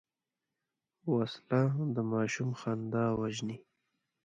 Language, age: Pashto, 19-29